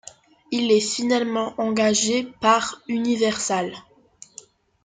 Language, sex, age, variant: French, female, 19-29, Français de métropole